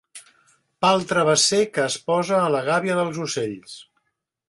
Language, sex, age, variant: Catalan, male, 50-59, Central